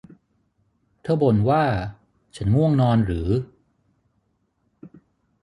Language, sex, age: Thai, male, 40-49